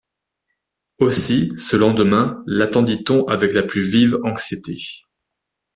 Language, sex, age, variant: French, male, 19-29, Français de métropole